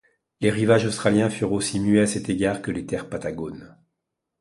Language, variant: French, Français de métropole